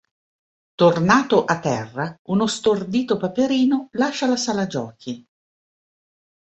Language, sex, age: Italian, female, 50-59